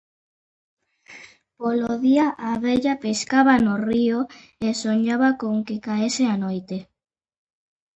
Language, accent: Spanish, España: Norte peninsular (Asturias, Castilla y León, Cantabria, País Vasco, Navarra, Aragón, La Rioja, Guadalajara, Cuenca)